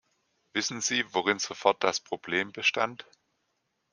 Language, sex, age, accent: German, male, 40-49, Deutschland Deutsch